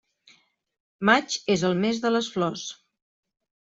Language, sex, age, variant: Catalan, female, 40-49, Central